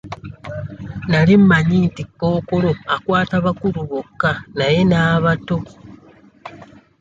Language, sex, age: Ganda, male, 19-29